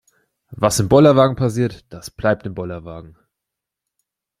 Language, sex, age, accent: German, male, 19-29, Deutschland Deutsch